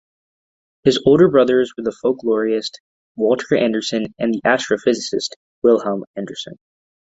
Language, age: English, under 19